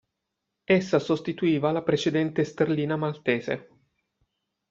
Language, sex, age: Italian, male, 30-39